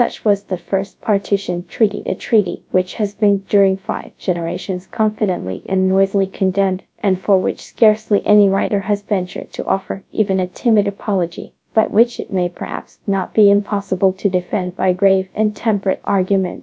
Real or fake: fake